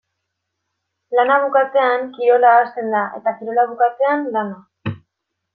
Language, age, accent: Basque, 19-29, Mendebalekoa (Araba, Bizkaia, Gipuzkoako mendebaleko herri batzuk)